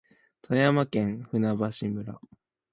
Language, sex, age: Japanese, male, under 19